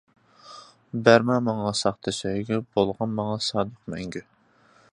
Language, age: Uyghur, 19-29